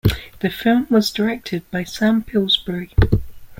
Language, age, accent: English, under 19, England English